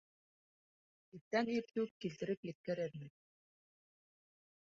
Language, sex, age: Bashkir, female, 30-39